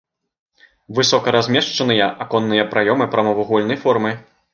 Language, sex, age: Belarusian, male, 30-39